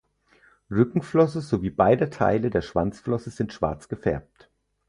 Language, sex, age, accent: German, male, 30-39, Deutschland Deutsch